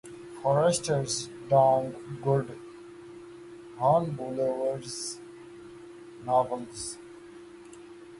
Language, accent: English, England English